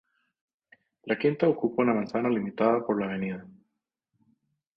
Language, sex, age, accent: Spanish, male, 30-39, América central